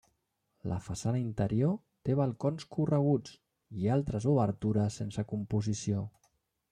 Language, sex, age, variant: Catalan, male, 40-49, Central